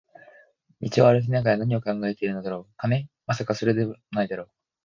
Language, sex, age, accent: Japanese, male, 19-29, 標準語; 東京